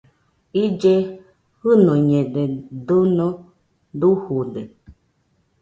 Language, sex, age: Nüpode Huitoto, female, 40-49